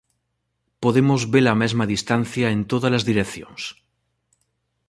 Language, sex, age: Galician, male, 40-49